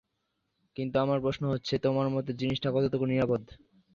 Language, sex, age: Bengali, male, under 19